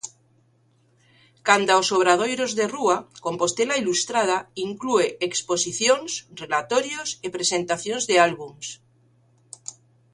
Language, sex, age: Galician, female, 50-59